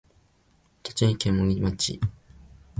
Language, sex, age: Japanese, male, 19-29